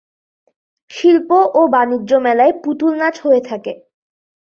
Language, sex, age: Bengali, female, 19-29